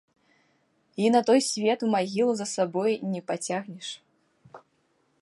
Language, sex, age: Belarusian, female, 19-29